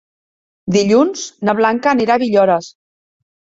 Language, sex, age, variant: Catalan, female, 40-49, Central